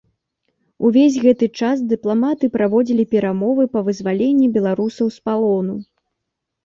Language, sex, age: Belarusian, female, 19-29